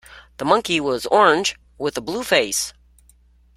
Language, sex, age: English, female, 60-69